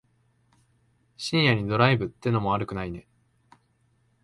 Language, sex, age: Japanese, male, 19-29